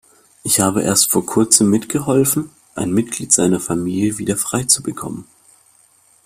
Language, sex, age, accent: German, male, 19-29, Deutschland Deutsch